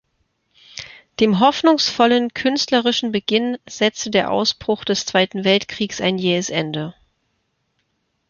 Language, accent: German, Deutschland Deutsch